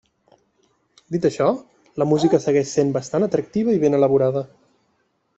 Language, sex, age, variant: Catalan, male, 30-39, Central